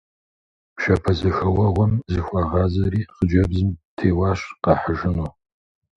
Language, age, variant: Kabardian, 50-59, Адыгэбзэ (Къэбэрдей, Кирил, псоми зэдай)